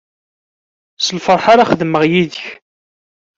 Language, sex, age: Kabyle, male, 19-29